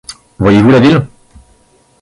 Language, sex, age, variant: French, male, 30-39, Français de métropole